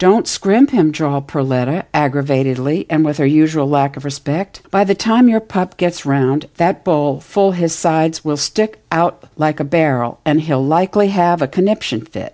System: none